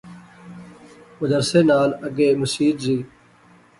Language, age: Pahari-Potwari, 30-39